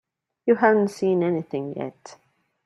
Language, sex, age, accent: English, female, 30-39, Canadian English